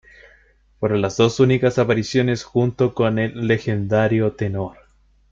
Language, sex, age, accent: Spanish, male, 19-29, España: Centro-Sur peninsular (Madrid, Toledo, Castilla-La Mancha)